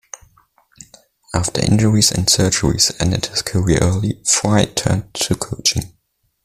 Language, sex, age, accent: English, male, 19-29, United States English